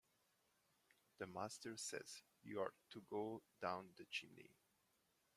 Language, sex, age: English, male, 30-39